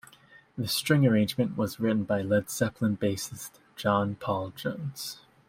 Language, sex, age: English, male, 19-29